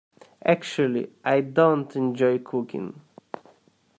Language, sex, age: English, male, 19-29